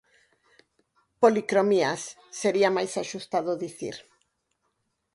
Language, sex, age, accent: Galician, female, 50-59, Normativo (estándar)